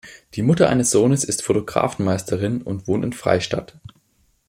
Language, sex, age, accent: German, male, 19-29, Deutschland Deutsch